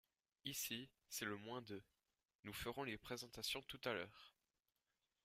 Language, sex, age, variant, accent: French, male, under 19, Français d'Europe, Français de Suisse